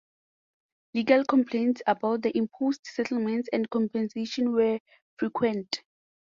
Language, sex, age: English, female, 19-29